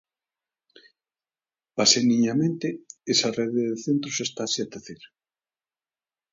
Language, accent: Galician, Central (gheada)